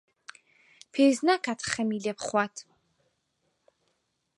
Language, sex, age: Central Kurdish, female, 19-29